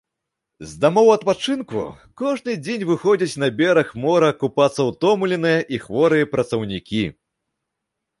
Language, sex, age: Belarusian, male, 19-29